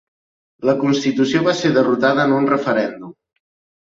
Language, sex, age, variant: Catalan, male, 19-29, Central